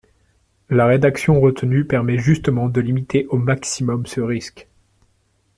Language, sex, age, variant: French, male, 19-29, Français de métropole